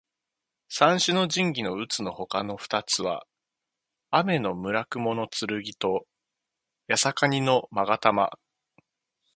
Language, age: Japanese, 30-39